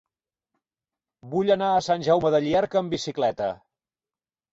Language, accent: Catalan, nord-oriental